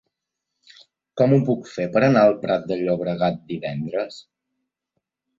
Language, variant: Catalan, Balear